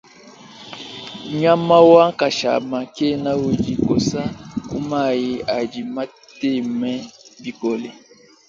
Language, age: Luba-Lulua, 19-29